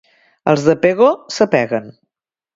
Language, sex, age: Catalan, female, 50-59